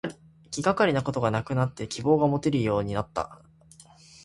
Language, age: Japanese, 19-29